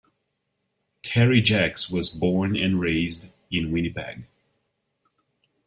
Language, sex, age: English, male, 30-39